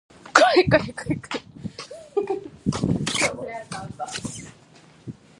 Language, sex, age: English, female, under 19